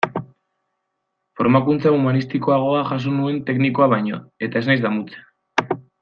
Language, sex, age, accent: Basque, male, 19-29, Erdialdekoa edo Nafarra (Gipuzkoa, Nafarroa)